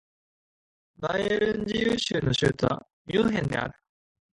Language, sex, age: Japanese, male, 19-29